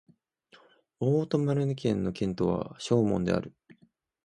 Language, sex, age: Japanese, male, under 19